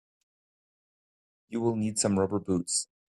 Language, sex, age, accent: English, male, 40-49, United States English